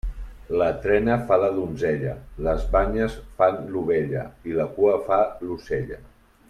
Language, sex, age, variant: Catalan, male, 40-49, Central